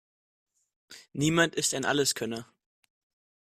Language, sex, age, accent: German, male, under 19, Deutschland Deutsch